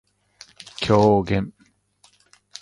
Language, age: Japanese, 50-59